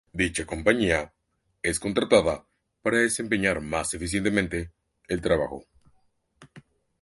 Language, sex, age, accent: Spanish, male, 19-29, México